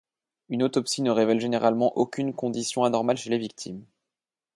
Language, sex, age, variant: French, male, 30-39, Français de métropole